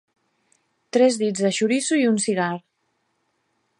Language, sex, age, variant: Catalan, female, 50-59, Central